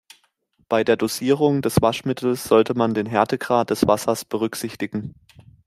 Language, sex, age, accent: German, male, 19-29, Deutschland Deutsch